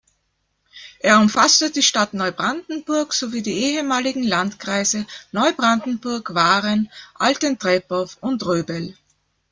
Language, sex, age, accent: German, female, 50-59, Österreichisches Deutsch